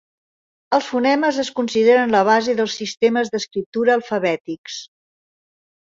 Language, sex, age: Catalan, female, 60-69